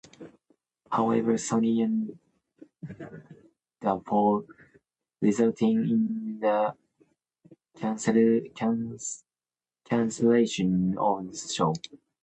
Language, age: English, 19-29